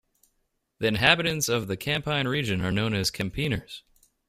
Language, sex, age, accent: English, male, 19-29, United States English